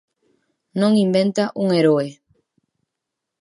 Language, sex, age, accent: Galician, female, 19-29, Normativo (estándar)